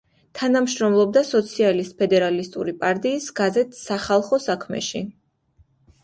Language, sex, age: Georgian, female, 19-29